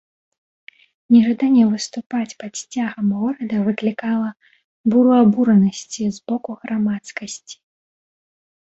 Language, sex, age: Belarusian, female, 19-29